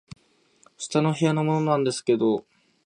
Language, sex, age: Japanese, male, 19-29